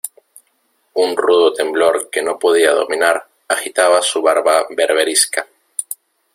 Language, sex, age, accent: Spanish, male, 40-49, Andino-Pacífico: Colombia, Perú, Ecuador, oeste de Bolivia y Venezuela andina